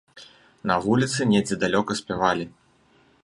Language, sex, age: Belarusian, male, 30-39